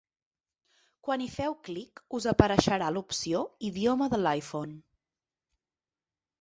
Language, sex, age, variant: Catalan, female, 30-39, Central